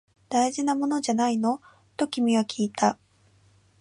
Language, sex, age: Japanese, female, 19-29